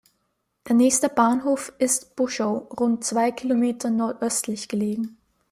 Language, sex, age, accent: German, female, 19-29, Österreichisches Deutsch